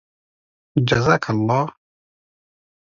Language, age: Pashto, 40-49